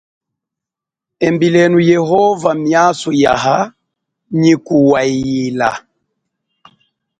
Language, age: Chokwe, 40-49